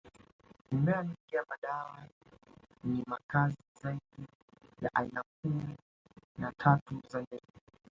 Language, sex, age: Swahili, male, 19-29